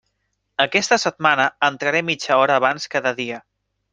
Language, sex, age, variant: Catalan, male, 19-29, Central